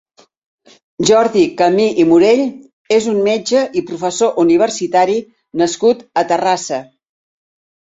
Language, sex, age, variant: Catalan, female, 70-79, Central